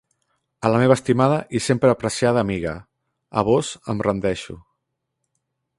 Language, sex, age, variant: Catalan, male, 30-39, Central